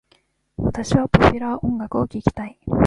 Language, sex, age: Japanese, female, 19-29